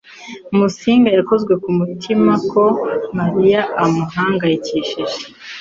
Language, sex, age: Kinyarwanda, female, 19-29